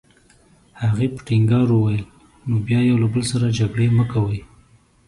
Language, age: Pashto, 30-39